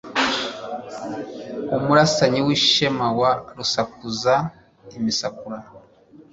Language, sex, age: Kinyarwanda, male, 30-39